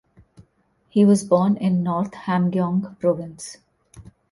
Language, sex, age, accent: English, female, 40-49, India and South Asia (India, Pakistan, Sri Lanka)